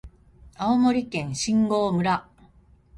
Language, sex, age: Japanese, female, 50-59